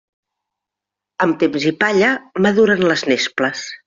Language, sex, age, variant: Catalan, female, 50-59, Central